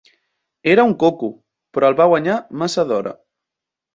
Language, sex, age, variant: Catalan, male, 19-29, Central